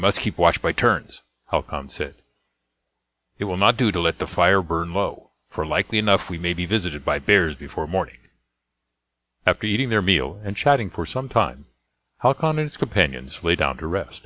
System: none